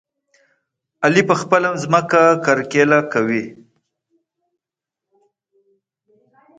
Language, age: Pashto, 40-49